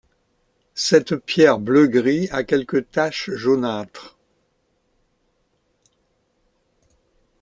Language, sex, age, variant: French, male, 70-79, Français de métropole